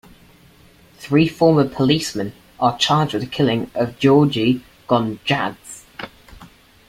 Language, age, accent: English, under 19, England English